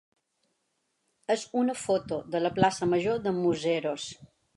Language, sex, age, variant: Catalan, female, 60-69, Balear